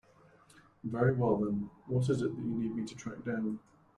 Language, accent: English, England English